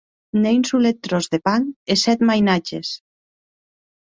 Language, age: Occitan, 50-59